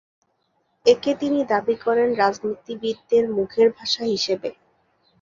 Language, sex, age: Bengali, female, 19-29